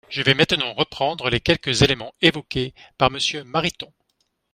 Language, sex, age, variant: French, male, 40-49, Français de métropole